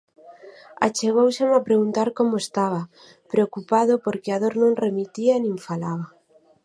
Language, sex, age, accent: Galician, female, 30-39, Atlántico (seseo e gheada)